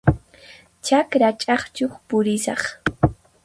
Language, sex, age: Puno Quechua, female, 19-29